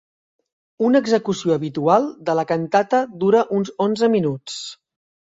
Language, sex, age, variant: Catalan, male, 40-49, Central